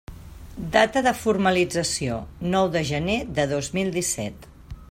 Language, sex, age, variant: Catalan, female, 50-59, Central